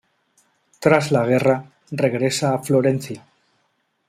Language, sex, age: Spanish, male, 40-49